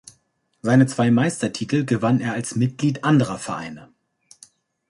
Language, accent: German, Deutschland Deutsch